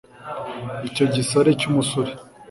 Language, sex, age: Kinyarwanda, male, 19-29